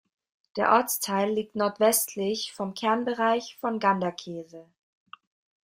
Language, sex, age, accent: German, female, 19-29, Deutschland Deutsch